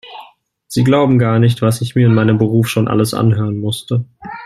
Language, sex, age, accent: German, male, 19-29, Deutschland Deutsch